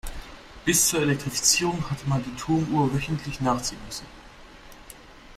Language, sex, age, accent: German, male, under 19, Deutschland Deutsch